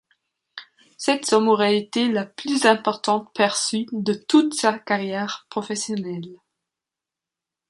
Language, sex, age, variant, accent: French, female, 19-29, Français d'Europe, Français d’Allemagne